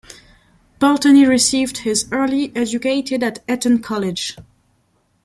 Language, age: English, 19-29